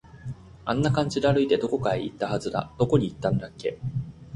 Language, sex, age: Japanese, male, under 19